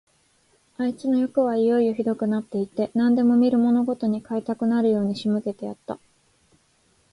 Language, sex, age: Japanese, female, 19-29